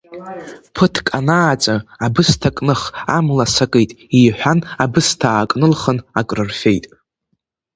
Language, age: Abkhazian, under 19